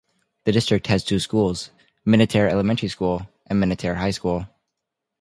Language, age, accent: English, 19-29, United States English